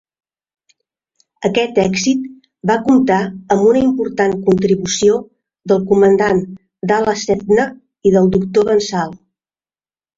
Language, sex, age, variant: Catalan, female, 40-49, Central